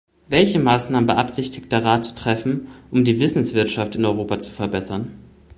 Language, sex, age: German, male, 19-29